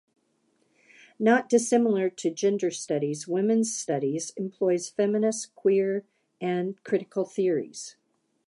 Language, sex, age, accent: English, female, 50-59, United States English